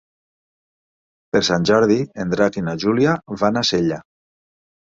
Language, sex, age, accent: Catalan, male, 50-59, valencià